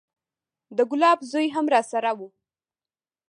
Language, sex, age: Pashto, female, 19-29